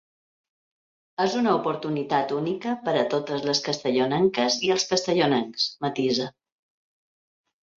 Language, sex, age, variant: Catalan, female, 50-59, Balear